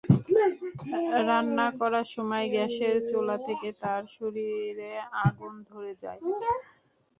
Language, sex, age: Bengali, male, 19-29